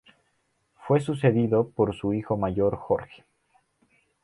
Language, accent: Spanish, Andino-Pacífico: Colombia, Perú, Ecuador, oeste de Bolivia y Venezuela andina